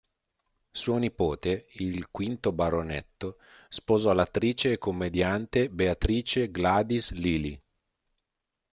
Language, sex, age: Italian, male, 40-49